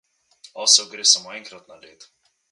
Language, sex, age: Slovenian, male, 19-29